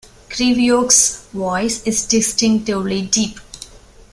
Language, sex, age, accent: English, female, 30-39, India and South Asia (India, Pakistan, Sri Lanka)